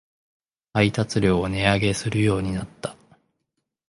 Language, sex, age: Japanese, male, 19-29